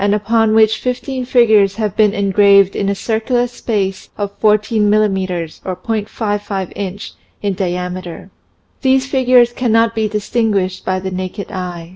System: none